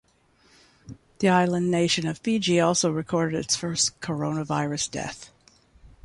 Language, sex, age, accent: English, female, 70-79, United States English